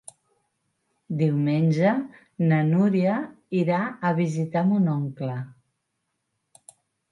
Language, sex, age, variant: Catalan, female, 50-59, Central